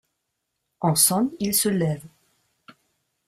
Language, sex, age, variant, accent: French, female, 50-59, Français d'Europe, Français d’Allemagne